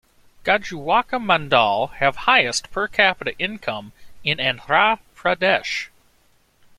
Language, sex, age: English, male, 19-29